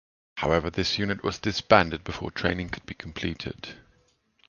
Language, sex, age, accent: English, male, 30-39, England English